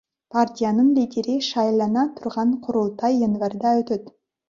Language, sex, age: Kyrgyz, female, 30-39